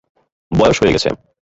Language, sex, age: Bengali, male, 19-29